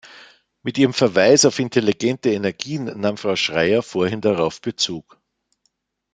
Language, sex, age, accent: German, male, 50-59, Österreichisches Deutsch